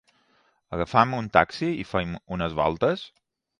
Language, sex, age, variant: Catalan, male, 40-49, Balear